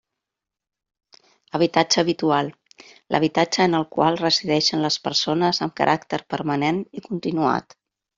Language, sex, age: Catalan, female, 40-49